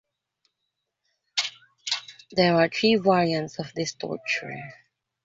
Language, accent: English, Filipino